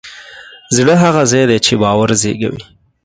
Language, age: Pashto, 30-39